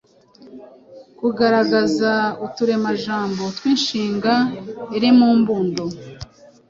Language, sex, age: Kinyarwanda, female, 19-29